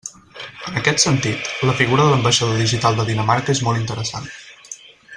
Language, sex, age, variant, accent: Catalan, male, 19-29, Central, central; Barceloní